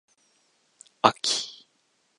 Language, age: Japanese, 19-29